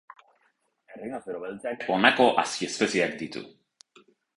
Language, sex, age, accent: Basque, male, 30-39, Mendebalekoa (Araba, Bizkaia, Gipuzkoako mendebaleko herri batzuk)